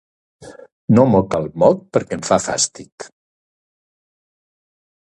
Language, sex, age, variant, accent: Catalan, male, 60-69, Central, Català central